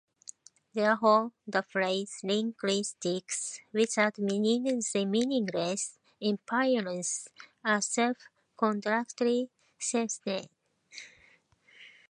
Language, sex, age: English, female, 50-59